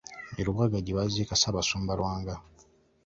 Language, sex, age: Ganda, male, 19-29